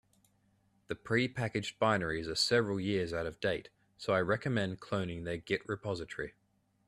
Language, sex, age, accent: English, male, 30-39, Australian English